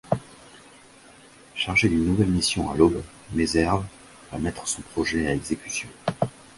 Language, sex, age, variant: French, male, 50-59, Français de métropole